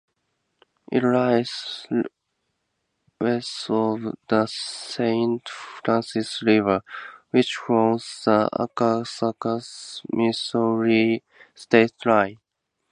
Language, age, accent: English, 19-29, United States English